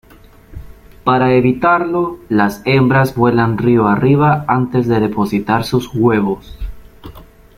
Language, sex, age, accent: Spanish, male, 19-29, América central